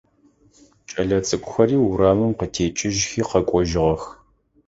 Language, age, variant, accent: Adyghe, 30-39, Адыгабзэ (Кирил, пстэумэ зэдыряе), Кıэмгуй (Çemguy)